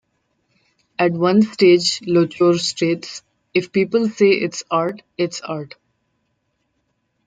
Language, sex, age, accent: English, female, 19-29, India and South Asia (India, Pakistan, Sri Lanka)